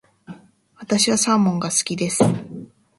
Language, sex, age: Japanese, female, 19-29